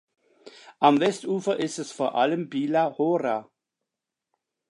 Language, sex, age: German, male, 50-59